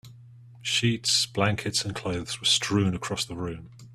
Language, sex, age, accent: English, male, 30-39, England English